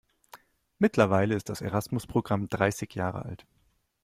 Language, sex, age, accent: German, male, 19-29, Deutschland Deutsch